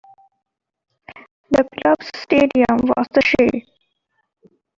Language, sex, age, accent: English, female, 19-29, India and South Asia (India, Pakistan, Sri Lanka)